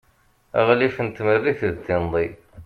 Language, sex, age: Kabyle, male, 40-49